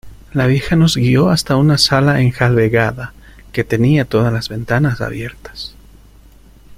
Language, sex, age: Spanish, male, 30-39